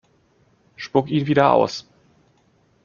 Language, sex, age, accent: German, male, 30-39, Deutschland Deutsch